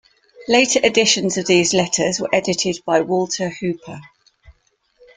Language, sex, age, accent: English, female, 50-59, England English